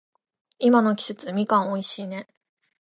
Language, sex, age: Japanese, female, 19-29